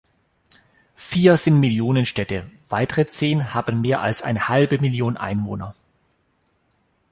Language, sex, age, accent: German, male, 40-49, Deutschland Deutsch